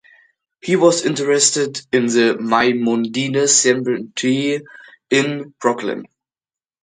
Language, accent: English, Australian English